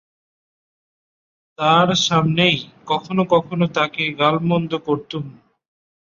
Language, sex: Bengali, male